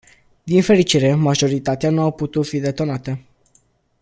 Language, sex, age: Romanian, male, under 19